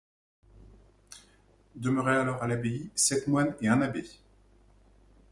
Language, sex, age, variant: French, male, 40-49, Français de métropole